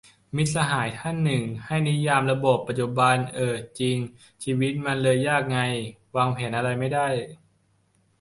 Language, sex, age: Thai, male, 19-29